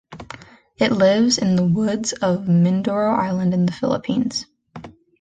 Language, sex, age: English, female, 19-29